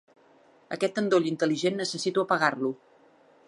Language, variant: Catalan, Central